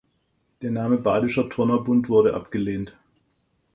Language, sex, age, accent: German, male, 50-59, Deutschland Deutsch